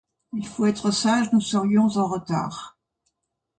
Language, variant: French, Français de métropole